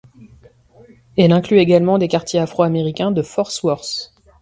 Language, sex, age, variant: French, female, 40-49, Français de métropole